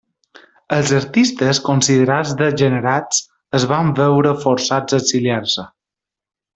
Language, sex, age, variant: Catalan, male, 30-39, Balear